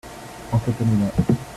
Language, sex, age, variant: French, male, 19-29, Français de métropole